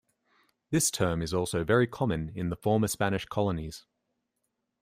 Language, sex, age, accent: English, male, 30-39, Australian English